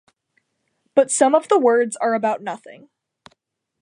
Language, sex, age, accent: English, female, under 19, United States English